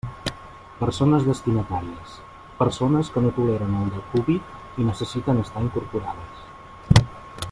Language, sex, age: Catalan, male, 19-29